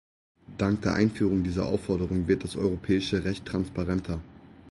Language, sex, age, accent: German, male, 19-29, Deutschland Deutsch